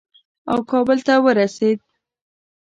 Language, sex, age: Pashto, female, under 19